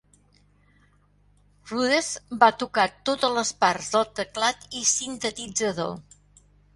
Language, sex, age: Catalan, female, 70-79